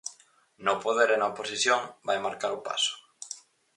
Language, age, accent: Galician, 19-29, Normativo (estándar)